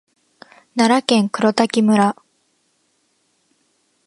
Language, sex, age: Japanese, female, 19-29